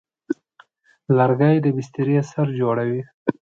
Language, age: Pashto, 19-29